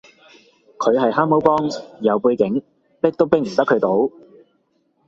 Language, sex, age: Cantonese, male, 19-29